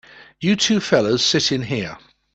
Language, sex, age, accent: English, male, 70-79, England English